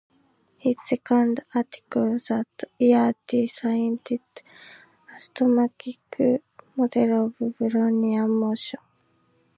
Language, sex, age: English, female, under 19